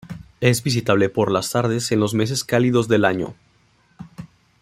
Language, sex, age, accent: Spanish, male, 19-29, México